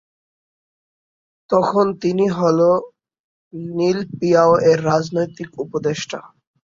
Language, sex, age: Bengali, male, under 19